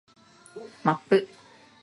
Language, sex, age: Japanese, female, 19-29